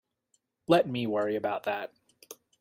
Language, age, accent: English, 19-29, United States English